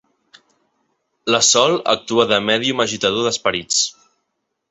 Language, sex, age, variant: Catalan, male, 19-29, Central